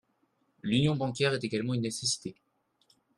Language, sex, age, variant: French, male, 19-29, Français de métropole